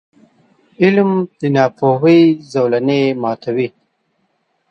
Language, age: Pashto, 19-29